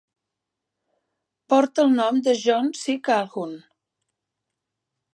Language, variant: Catalan, Central